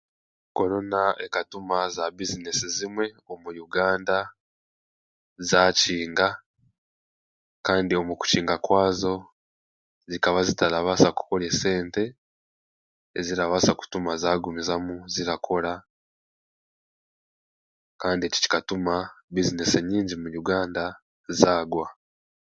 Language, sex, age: Chiga, male, 19-29